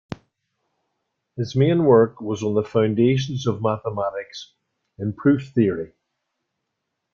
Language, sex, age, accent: English, male, 70-79, Irish English